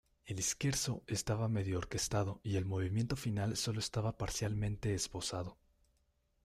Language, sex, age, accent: Spanish, male, 19-29, México